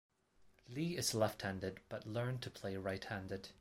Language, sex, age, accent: English, male, 19-29, Hong Kong English